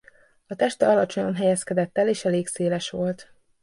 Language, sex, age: Hungarian, female, 19-29